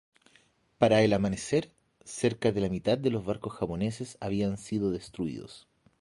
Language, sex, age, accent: Spanish, male, 30-39, Chileno: Chile, Cuyo